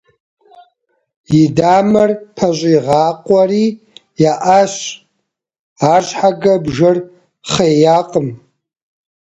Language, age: Kabardian, 40-49